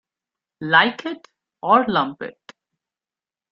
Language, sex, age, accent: English, male, 19-29, India and South Asia (India, Pakistan, Sri Lanka)